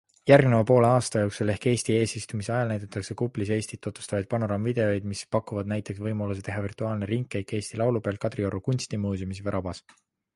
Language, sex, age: Estonian, male, 19-29